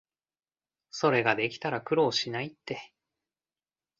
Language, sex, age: Japanese, male, 30-39